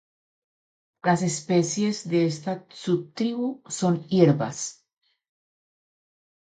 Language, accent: Spanish, Andino-Pacífico: Colombia, Perú, Ecuador, oeste de Bolivia y Venezuela andina